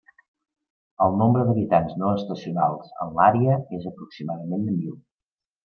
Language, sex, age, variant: Catalan, male, 30-39, Central